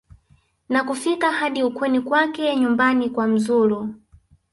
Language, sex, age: Swahili, female, 19-29